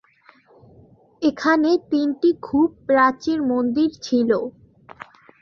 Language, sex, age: Bengali, female, under 19